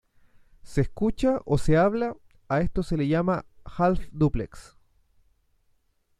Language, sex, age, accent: Spanish, male, 19-29, Chileno: Chile, Cuyo